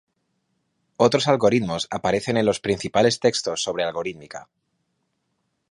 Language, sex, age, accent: Spanish, male, 30-39, España: Centro-Sur peninsular (Madrid, Toledo, Castilla-La Mancha)